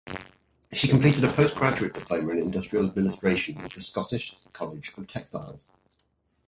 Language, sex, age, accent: English, male, 30-39, England English